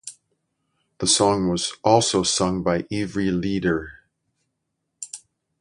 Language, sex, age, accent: English, male, 60-69, United States English